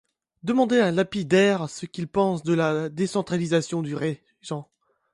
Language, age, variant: French, 19-29, Français de métropole